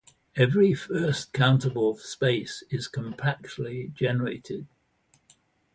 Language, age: English, 80-89